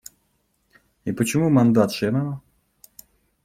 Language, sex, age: Russian, male, 30-39